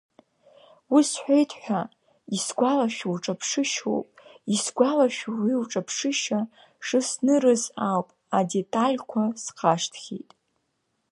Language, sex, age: Abkhazian, female, under 19